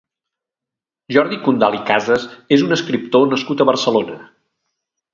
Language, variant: Catalan, Central